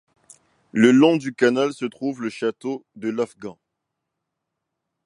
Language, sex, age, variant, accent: French, male, 19-29, Français d'Afrique subsaharienne et des îles africaines, Français du Cameroun